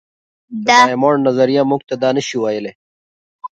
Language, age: Pashto, 30-39